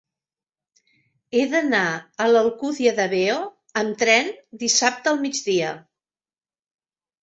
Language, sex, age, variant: Catalan, female, 60-69, Central